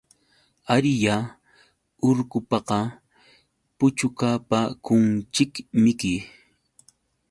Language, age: Yauyos Quechua, 30-39